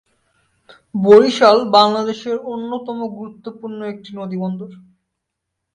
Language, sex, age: Bengali, male, 19-29